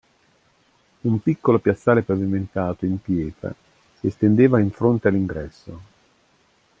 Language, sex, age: Italian, male, 50-59